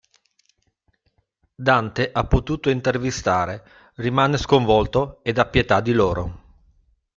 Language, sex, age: Italian, male, 50-59